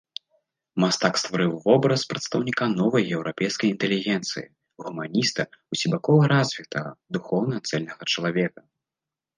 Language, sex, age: Belarusian, male, under 19